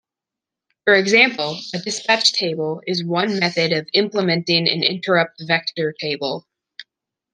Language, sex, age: English, female, under 19